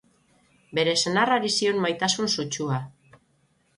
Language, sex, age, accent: Basque, female, 40-49, Mendebalekoa (Araba, Bizkaia, Gipuzkoako mendebaleko herri batzuk)